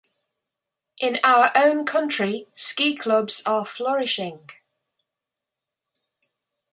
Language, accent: English, England English